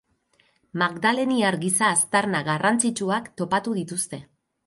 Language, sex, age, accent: Basque, female, 50-59, Mendebalekoa (Araba, Bizkaia, Gipuzkoako mendebaleko herri batzuk)